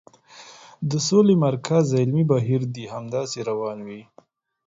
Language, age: Pashto, 19-29